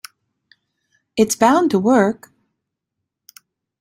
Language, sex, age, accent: English, female, 50-59, United States English